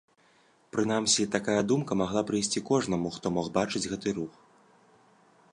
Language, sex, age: Belarusian, male, 19-29